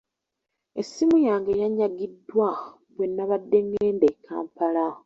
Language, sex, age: Ganda, female, 19-29